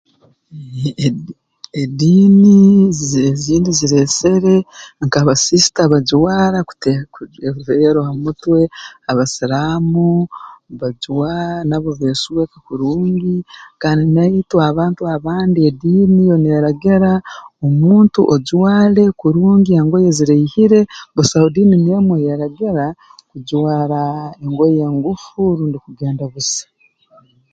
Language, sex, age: Tooro, female, 40-49